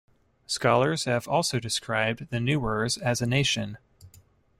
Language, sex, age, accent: English, male, 19-29, United States English